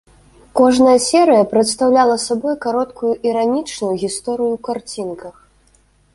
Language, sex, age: Belarusian, female, 19-29